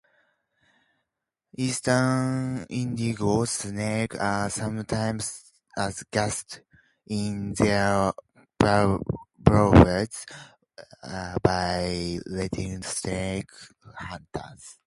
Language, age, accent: English, 19-29, United States English